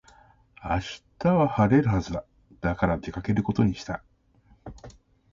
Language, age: Japanese, 40-49